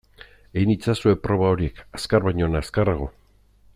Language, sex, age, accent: Basque, male, 50-59, Erdialdekoa edo Nafarra (Gipuzkoa, Nafarroa)